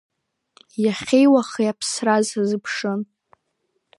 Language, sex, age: Abkhazian, female, under 19